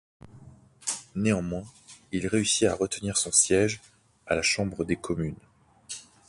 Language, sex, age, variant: French, male, 19-29, Français de métropole